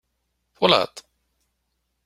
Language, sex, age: Kabyle, male, 40-49